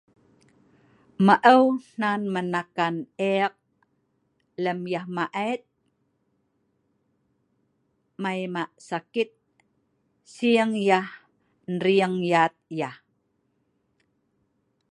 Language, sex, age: Sa'ban, female, 50-59